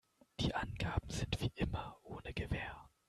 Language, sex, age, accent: German, male, 19-29, Deutschland Deutsch